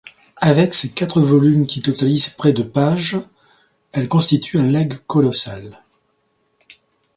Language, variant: French, Français de métropole